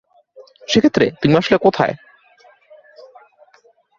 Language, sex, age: Bengali, male, 19-29